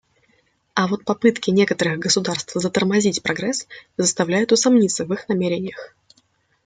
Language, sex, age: Russian, female, 19-29